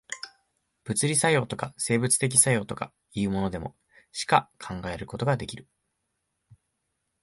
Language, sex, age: Japanese, male, 19-29